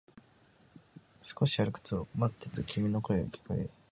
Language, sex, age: Japanese, male, 19-29